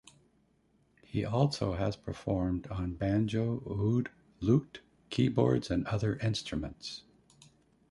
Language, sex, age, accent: English, male, 60-69, United States English